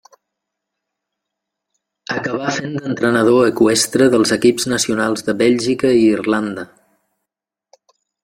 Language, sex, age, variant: Catalan, male, 50-59, Central